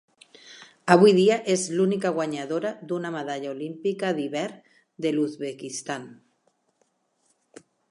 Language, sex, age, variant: Catalan, female, 50-59, Central